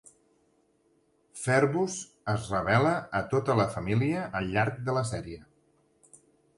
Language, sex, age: Catalan, male, 40-49